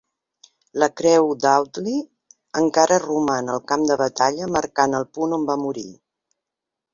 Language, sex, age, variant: Catalan, female, 50-59, Central